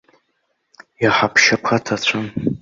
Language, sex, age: Abkhazian, male, under 19